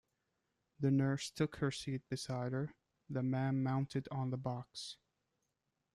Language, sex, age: English, male, 19-29